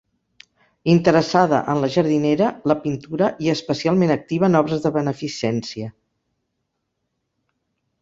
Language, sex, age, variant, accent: Catalan, female, 50-59, Central, central